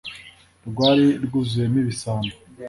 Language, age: Kinyarwanda, 19-29